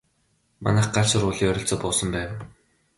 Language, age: Mongolian, 19-29